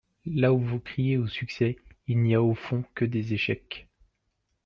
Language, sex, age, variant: French, male, 30-39, Français de métropole